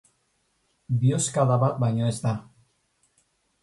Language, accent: Basque, Mendebalekoa (Araba, Bizkaia, Gipuzkoako mendebaleko herri batzuk)